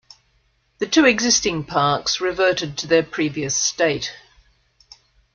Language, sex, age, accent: English, female, 50-59, Australian English